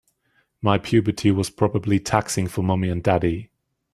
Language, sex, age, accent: English, male, 19-29, England English